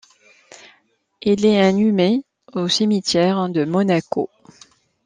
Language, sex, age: French, female, 30-39